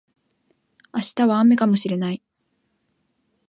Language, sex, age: Japanese, female, 19-29